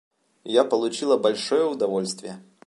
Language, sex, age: Russian, male, 19-29